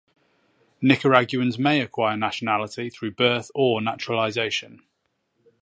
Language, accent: English, England English